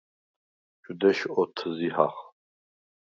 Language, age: Svan, 30-39